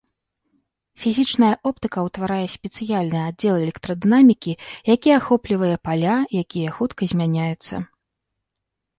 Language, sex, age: Belarusian, female, 19-29